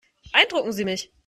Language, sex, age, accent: German, female, 19-29, Deutschland Deutsch